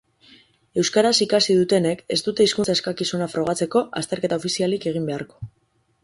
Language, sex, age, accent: Basque, female, 19-29, Mendebalekoa (Araba, Bizkaia, Gipuzkoako mendebaleko herri batzuk)